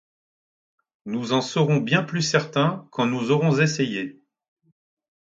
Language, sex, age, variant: French, male, 40-49, Français de métropole